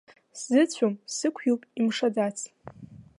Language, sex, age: Abkhazian, female, under 19